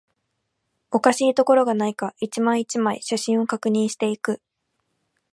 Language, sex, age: Japanese, female, 19-29